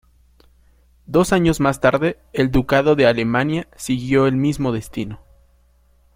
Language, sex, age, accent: Spanish, male, 19-29, México